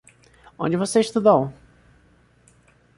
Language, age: Portuguese, under 19